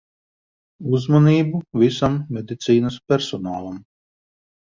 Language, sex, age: Latvian, male, 40-49